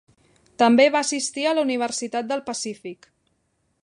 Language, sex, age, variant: Catalan, female, 40-49, Central